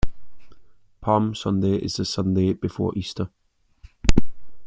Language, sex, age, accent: English, male, 30-39, Scottish English